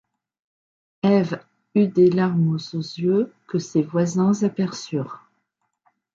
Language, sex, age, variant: French, female, 50-59, Français de métropole